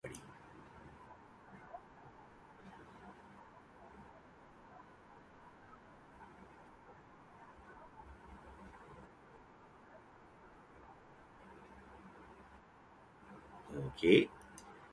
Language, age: English, 50-59